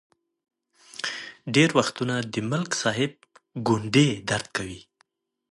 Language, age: Pashto, 30-39